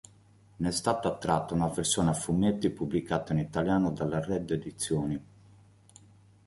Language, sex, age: Italian, male, 30-39